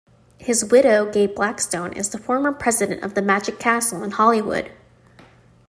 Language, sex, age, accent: English, female, 19-29, United States English